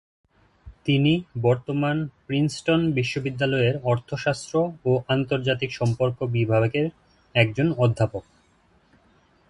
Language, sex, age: Bengali, male, 30-39